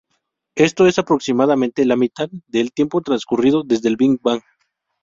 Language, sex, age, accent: Spanish, male, 19-29, México